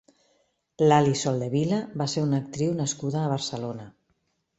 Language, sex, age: Catalan, female, 50-59